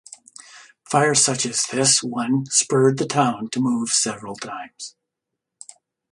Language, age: English, 70-79